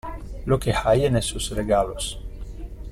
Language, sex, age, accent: Spanish, male, 50-59, Caribe: Cuba, Venezuela, Puerto Rico, República Dominicana, Panamá, Colombia caribeña, México caribeño, Costa del golfo de México